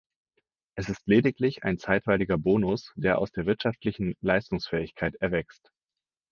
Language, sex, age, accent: German, male, 19-29, Deutschland Deutsch